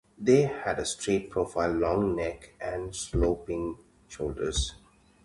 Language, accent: English, United States English